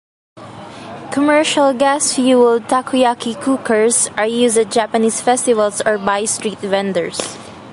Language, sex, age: English, female, 19-29